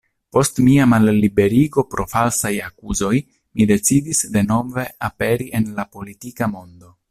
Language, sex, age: Esperanto, male, 30-39